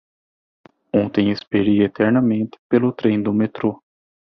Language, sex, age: Portuguese, male, 19-29